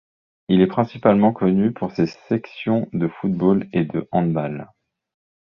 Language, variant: French, Français de métropole